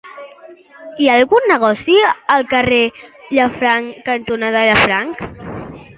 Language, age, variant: Catalan, under 19, Central